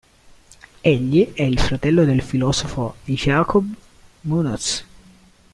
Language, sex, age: Italian, male, 19-29